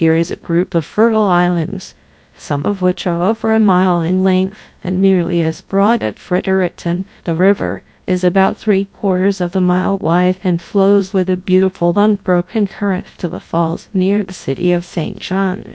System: TTS, GlowTTS